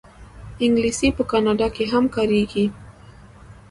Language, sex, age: Pashto, female, 19-29